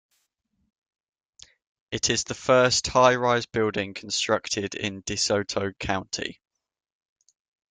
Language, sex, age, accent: English, male, under 19, England English